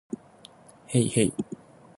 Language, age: Japanese, under 19